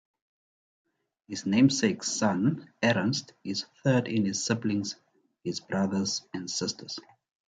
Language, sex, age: English, male, 30-39